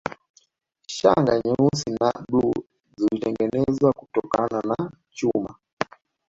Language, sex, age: Swahili, male, 19-29